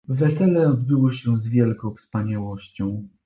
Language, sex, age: Polish, male, 30-39